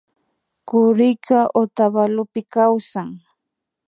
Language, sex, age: Imbabura Highland Quichua, female, 30-39